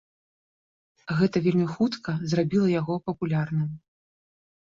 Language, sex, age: Belarusian, female, 30-39